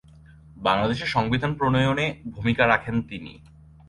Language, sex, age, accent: Bengali, male, 19-29, Bangladeshi